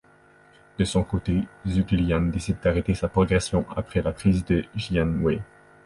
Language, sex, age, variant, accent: French, male, 19-29, Français d'Amérique du Nord, Français du Canada